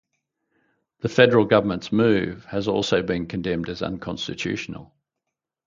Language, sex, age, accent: English, male, 60-69, Australian English